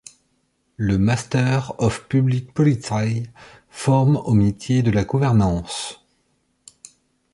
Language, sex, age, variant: French, male, 30-39, Français de métropole